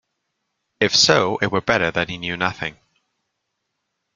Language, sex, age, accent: English, male, 30-39, England English